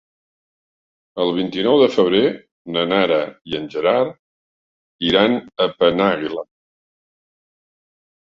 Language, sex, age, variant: Catalan, male, 60-69, Central